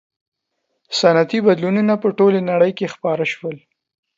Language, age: Pashto, 30-39